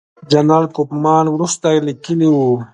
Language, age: Pashto, 30-39